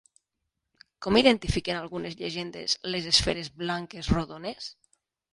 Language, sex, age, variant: Catalan, female, 19-29, Nord-Occidental